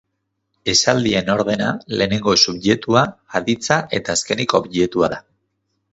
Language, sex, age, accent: Basque, male, 30-39, Mendebalekoa (Araba, Bizkaia, Gipuzkoako mendebaleko herri batzuk)